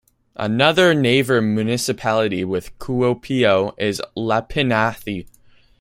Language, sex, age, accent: English, male, under 19, United States English